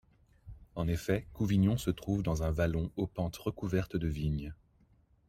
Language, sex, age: French, male, 30-39